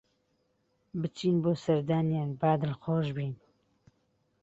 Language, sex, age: Central Kurdish, female, 30-39